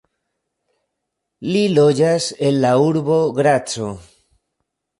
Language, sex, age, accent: Esperanto, male, 40-49, Internacia